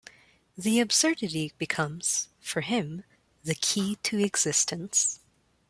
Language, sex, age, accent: English, female, 19-29, Filipino